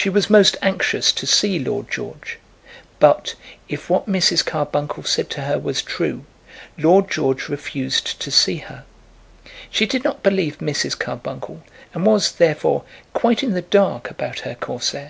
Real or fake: real